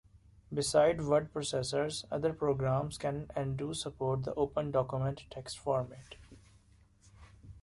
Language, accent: English, India and South Asia (India, Pakistan, Sri Lanka)